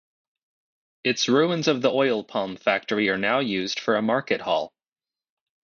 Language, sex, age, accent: English, male, 30-39, United States English